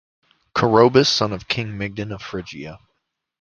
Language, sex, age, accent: English, male, 19-29, United States English